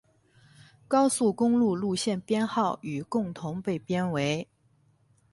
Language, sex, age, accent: Chinese, male, 19-29, 出生地：北京市